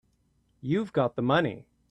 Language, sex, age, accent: English, male, 30-39, Canadian English